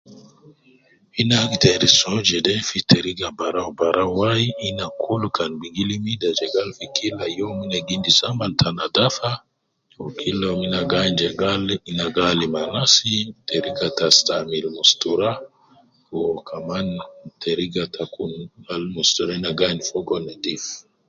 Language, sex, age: Nubi, male, 30-39